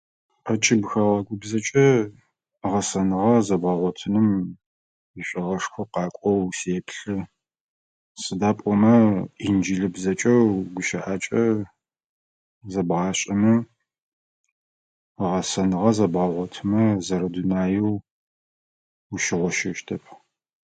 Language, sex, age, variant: Adyghe, male, 30-39, Адыгабзэ (Кирил, пстэумэ зэдыряе)